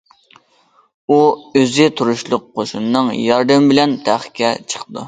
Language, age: Uyghur, 19-29